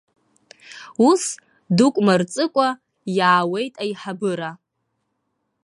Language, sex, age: Abkhazian, female, under 19